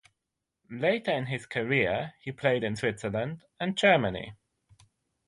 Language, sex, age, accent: English, male, 19-29, England English